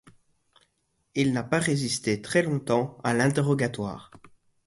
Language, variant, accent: French, Français d'Europe, Français de Belgique